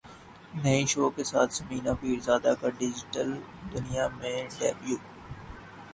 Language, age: Urdu, 19-29